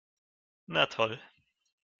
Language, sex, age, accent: German, male, 19-29, Russisch Deutsch